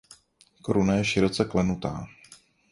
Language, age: Czech, 30-39